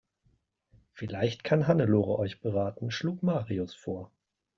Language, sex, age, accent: German, male, 40-49, Deutschland Deutsch